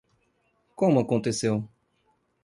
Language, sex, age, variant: Portuguese, male, 40-49, Portuguese (Brasil)